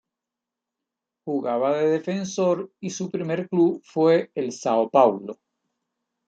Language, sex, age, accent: Spanish, male, 50-59, Caribe: Cuba, Venezuela, Puerto Rico, República Dominicana, Panamá, Colombia caribeña, México caribeño, Costa del golfo de México